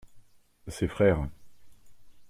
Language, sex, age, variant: French, male, 30-39, Français de métropole